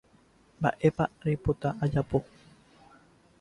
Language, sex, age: Guarani, male, 19-29